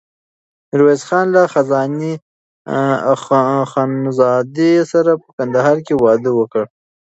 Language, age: Pashto, 19-29